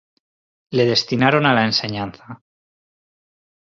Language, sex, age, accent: Spanish, male, 30-39, España: Norte peninsular (Asturias, Castilla y León, Cantabria, País Vasco, Navarra, Aragón, La Rioja, Guadalajara, Cuenca)